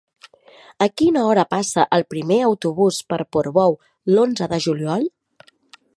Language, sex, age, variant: Catalan, female, 30-39, Central